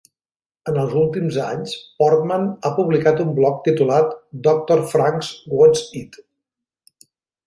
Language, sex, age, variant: Catalan, male, 40-49, Central